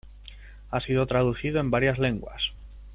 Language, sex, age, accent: Spanish, male, 19-29, España: Sur peninsular (Andalucia, Extremadura, Murcia)